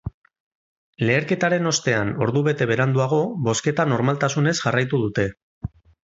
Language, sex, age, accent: Basque, male, 40-49, Mendebalekoa (Araba, Bizkaia, Gipuzkoako mendebaleko herri batzuk)